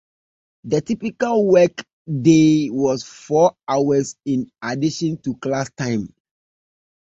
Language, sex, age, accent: English, male, 30-39, United States English